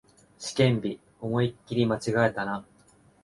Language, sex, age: Japanese, male, 19-29